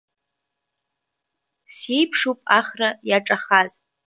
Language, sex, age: Abkhazian, female, under 19